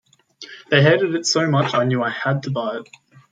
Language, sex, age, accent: English, male, under 19, Australian English